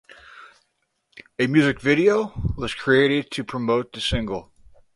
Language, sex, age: English, male, 30-39